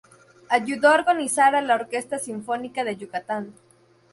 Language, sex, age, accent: Spanish, female, 19-29, México